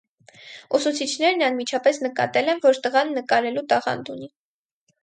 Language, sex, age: Armenian, female, under 19